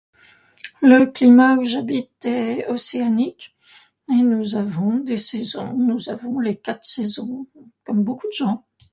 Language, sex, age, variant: French, female, 70-79, Français de métropole